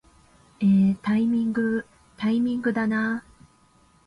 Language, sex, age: Japanese, female, 19-29